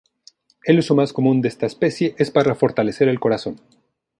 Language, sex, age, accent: Spanish, male, 40-49, México